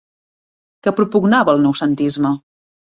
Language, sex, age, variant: Catalan, female, 40-49, Central